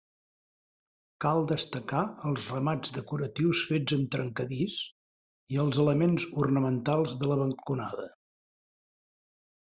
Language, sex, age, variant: Catalan, male, 60-69, Central